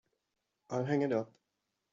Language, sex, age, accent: English, male, 40-49, England English